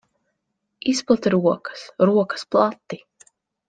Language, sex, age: Latvian, female, under 19